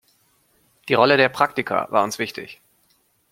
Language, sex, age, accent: German, male, 30-39, Deutschland Deutsch